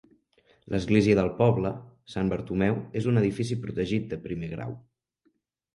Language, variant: Catalan, Central